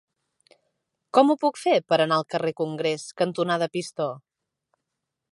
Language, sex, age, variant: Catalan, female, 30-39, Central